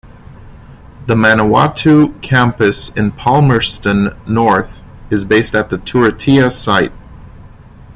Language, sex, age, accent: English, male, 30-39, United States English